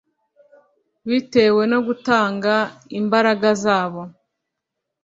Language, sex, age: Kinyarwanda, female, 19-29